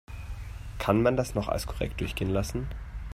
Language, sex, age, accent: German, male, 19-29, Deutschland Deutsch